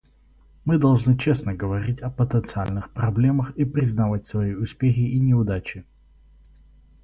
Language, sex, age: Russian, male, 19-29